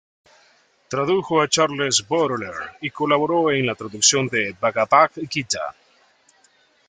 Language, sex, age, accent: Spanish, male, 30-39, América central